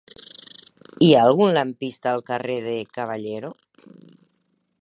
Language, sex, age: Catalan, female, 30-39